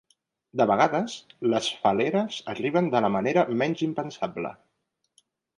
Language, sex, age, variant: Catalan, female, 30-39, Central